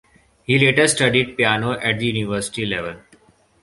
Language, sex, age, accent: English, male, 19-29, India and South Asia (India, Pakistan, Sri Lanka)